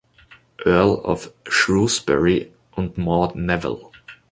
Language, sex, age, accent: German, male, 19-29, Österreichisches Deutsch